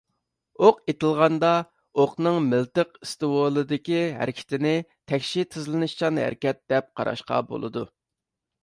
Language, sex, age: Uyghur, male, 30-39